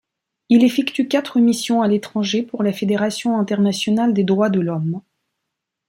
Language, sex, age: French, female, 30-39